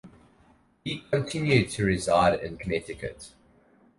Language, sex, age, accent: English, male, 19-29, Southern African (South Africa, Zimbabwe, Namibia)